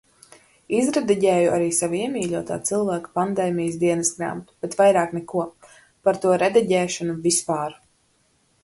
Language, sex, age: Latvian, female, 19-29